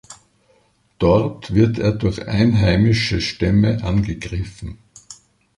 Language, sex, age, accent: German, male, 70-79, Österreichisches Deutsch